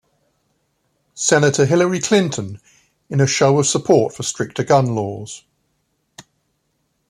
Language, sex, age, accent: English, male, 60-69, England English